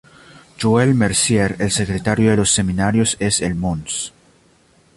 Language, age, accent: Spanish, 19-29, Andino-Pacífico: Colombia, Perú, Ecuador, oeste de Bolivia y Venezuela andina